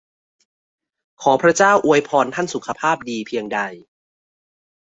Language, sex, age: Thai, male, 30-39